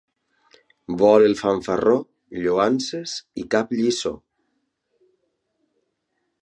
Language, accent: Catalan, valencià